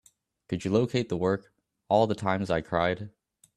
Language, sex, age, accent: English, male, 19-29, United States English